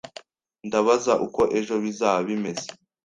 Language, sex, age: Kinyarwanda, male, under 19